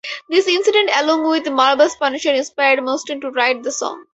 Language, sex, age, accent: English, female, 19-29, United States English